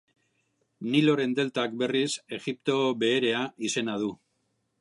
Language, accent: Basque, Mendebalekoa (Araba, Bizkaia, Gipuzkoako mendebaleko herri batzuk)